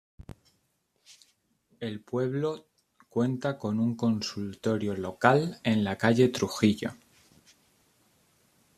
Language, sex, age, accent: Spanish, male, 19-29, España: Centro-Sur peninsular (Madrid, Toledo, Castilla-La Mancha)